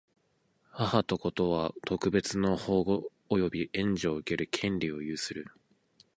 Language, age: Japanese, 19-29